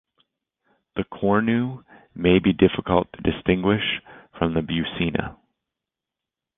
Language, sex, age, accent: English, male, 30-39, United States English